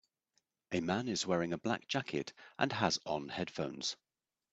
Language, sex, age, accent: English, male, 50-59, England English